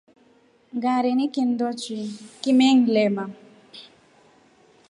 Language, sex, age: Rombo, female, 19-29